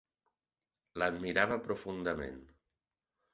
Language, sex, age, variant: Catalan, male, 30-39, Central